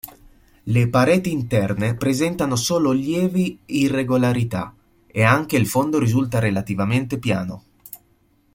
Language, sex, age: Italian, male, 19-29